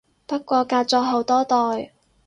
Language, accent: Cantonese, 广州音